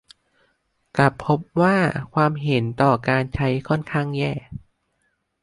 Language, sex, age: Thai, male, under 19